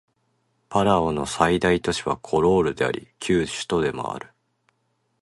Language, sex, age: Japanese, male, 19-29